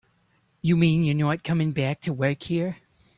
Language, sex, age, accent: English, male, 30-39, United States English